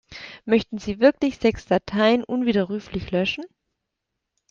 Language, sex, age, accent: German, female, 30-39, Deutschland Deutsch